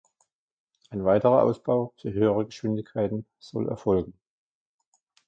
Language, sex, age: German, male, 50-59